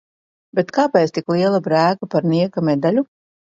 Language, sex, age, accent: Latvian, female, 40-49, Riga